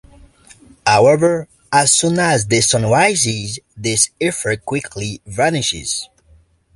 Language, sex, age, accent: English, male, 19-29, United States English